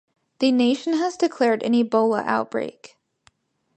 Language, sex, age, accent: English, female, under 19, United States English